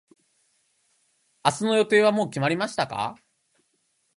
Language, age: Japanese, 19-29